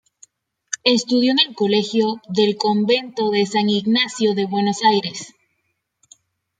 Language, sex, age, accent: Spanish, female, 19-29, México